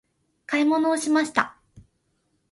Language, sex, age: Japanese, female, 19-29